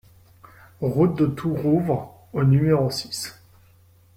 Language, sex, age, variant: French, male, 19-29, Français de métropole